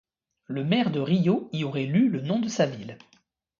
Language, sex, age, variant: French, male, 40-49, Français de métropole